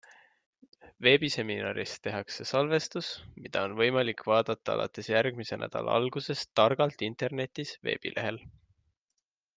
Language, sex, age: Estonian, male, 19-29